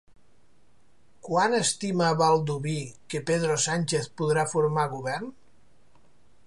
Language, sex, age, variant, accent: Catalan, male, 30-39, Central, Oriental